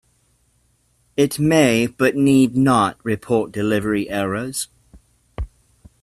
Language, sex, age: English, male, 40-49